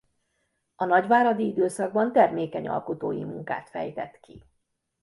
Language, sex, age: Hungarian, female, 50-59